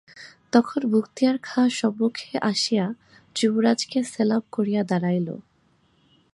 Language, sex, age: Bengali, female, 19-29